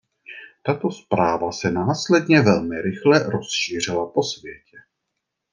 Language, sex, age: Czech, male, 30-39